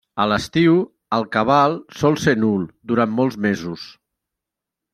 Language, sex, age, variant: Catalan, male, 50-59, Central